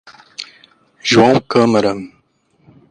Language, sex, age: Portuguese, male, 30-39